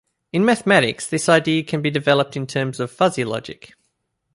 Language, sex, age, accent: English, male, 19-29, Australian English